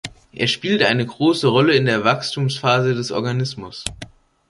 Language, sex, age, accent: German, male, under 19, Deutschland Deutsch